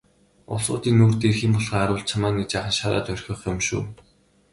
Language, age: Mongolian, 19-29